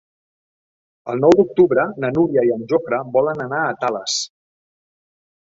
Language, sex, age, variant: Catalan, male, 40-49, Central